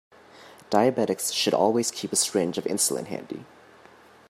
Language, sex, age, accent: English, male, 19-29, United States English